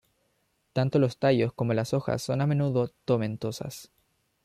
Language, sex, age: Spanish, male, under 19